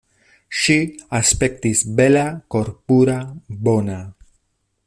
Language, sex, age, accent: Esperanto, male, 40-49, Internacia